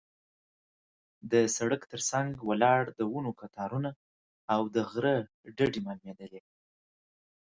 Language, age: Pashto, 30-39